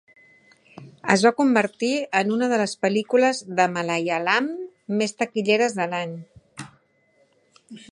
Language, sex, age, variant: Catalan, female, 40-49, Central